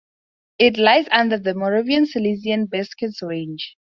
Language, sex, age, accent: English, female, under 19, Southern African (South Africa, Zimbabwe, Namibia)